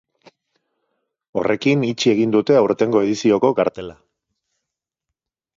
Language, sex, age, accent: Basque, male, 30-39, Mendebalekoa (Araba, Bizkaia, Gipuzkoako mendebaleko herri batzuk)